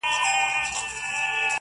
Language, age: Pashto, 30-39